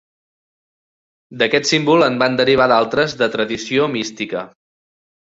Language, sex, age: Catalan, male, 30-39